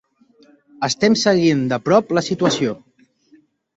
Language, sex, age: Catalan, male, 30-39